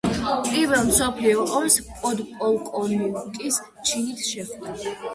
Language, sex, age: Georgian, female, 90+